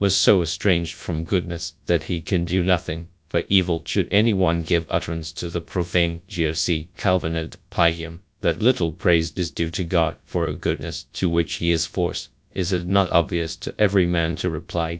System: TTS, GradTTS